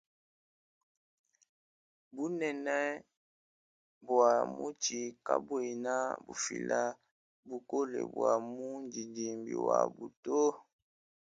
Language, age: Luba-Lulua, 19-29